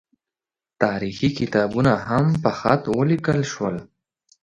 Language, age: Pashto, 19-29